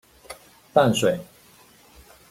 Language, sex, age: Chinese, male, 50-59